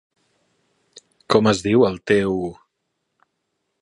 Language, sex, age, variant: Catalan, male, 40-49, Central